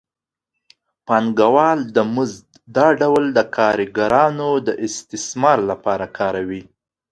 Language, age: Pashto, 19-29